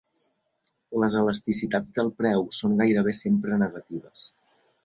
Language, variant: Catalan, Balear